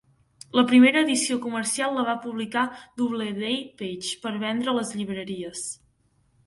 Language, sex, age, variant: Catalan, female, under 19, Central